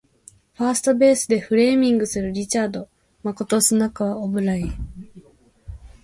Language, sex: Japanese, female